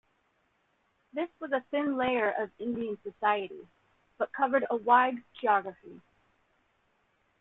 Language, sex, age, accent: English, female, 40-49, United States English